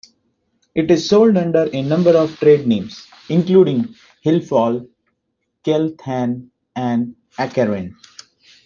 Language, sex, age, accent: English, male, 30-39, India and South Asia (India, Pakistan, Sri Lanka)